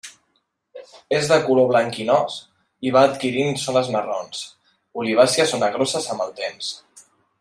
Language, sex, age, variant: Catalan, male, 19-29, Central